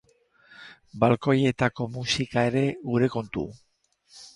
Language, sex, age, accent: Basque, male, 60-69, Erdialdekoa edo Nafarra (Gipuzkoa, Nafarroa)